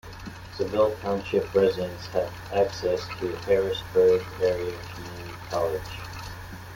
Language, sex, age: English, male, 30-39